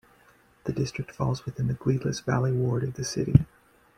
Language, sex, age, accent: English, male, 30-39, United States English